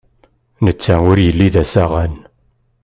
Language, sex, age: Kabyle, male, 40-49